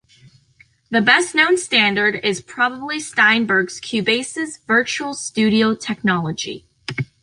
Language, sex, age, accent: English, female, under 19, United States English